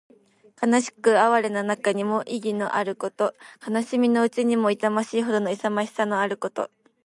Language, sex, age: Japanese, female, 19-29